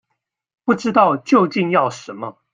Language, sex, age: Chinese, male, 19-29